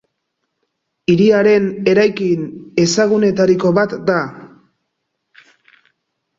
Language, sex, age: Basque, male, 40-49